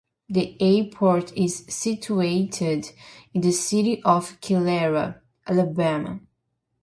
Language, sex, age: English, female, 19-29